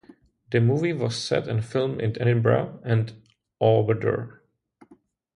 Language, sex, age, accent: English, male, 30-39, Czech